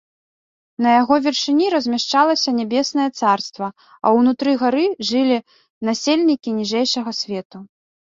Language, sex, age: Belarusian, female, 30-39